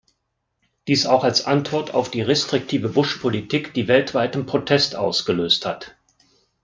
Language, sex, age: German, male, 50-59